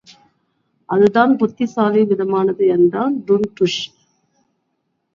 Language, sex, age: Tamil, female, 40-49